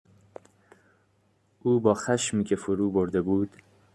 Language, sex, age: Persian, male, 19-29